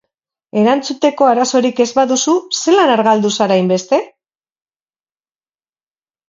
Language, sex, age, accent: Basque, female, 40-49, Mendebalekoa (Araba, Bizkaia, Gipuzkoako mendebaleko herri batzuk)